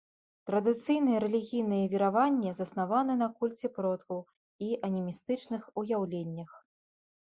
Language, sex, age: Belarusian, female, 30-39